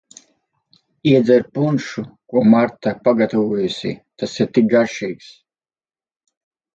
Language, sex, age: Latvian, male, 30-39